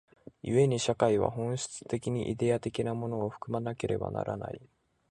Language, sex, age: Japanese, male, 19-29